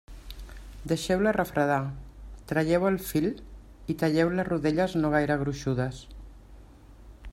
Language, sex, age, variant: Catalan, female, 60-69, Central